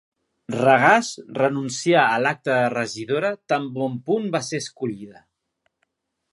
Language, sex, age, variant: Catalan, male, 30-39, Central